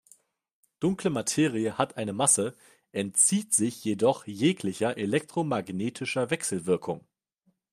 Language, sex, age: German, male, 19-29